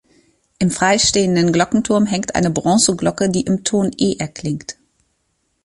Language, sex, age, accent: German, female, 30-39, Deutschland Deutsch